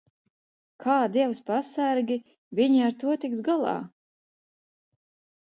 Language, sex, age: Latvian, female, 40-49